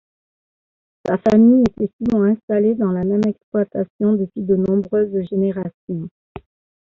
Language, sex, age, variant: French, female, 40-49, Français de métropole